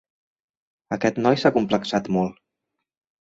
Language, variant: Catalan, Central